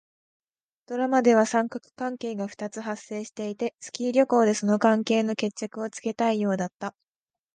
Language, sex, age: Japanese, female, 19-29